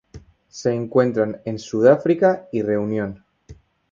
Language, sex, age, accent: Spanish, male, 19-29, España: Centro-Sur peninsular (Madrid, Toledo, Castilla-La Mancha)